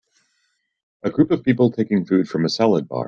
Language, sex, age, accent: English, male, 30-39, United States English